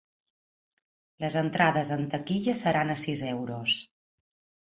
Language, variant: Catalan, Balear